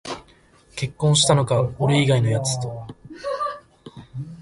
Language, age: Japanese, 19-29